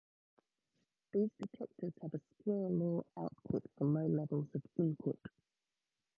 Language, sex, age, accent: English, female, 40-49, Australian English